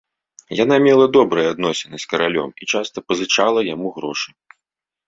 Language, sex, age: Belarusian, male, 30-39